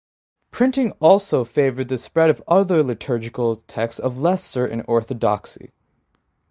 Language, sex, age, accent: English, male, under 19, United States English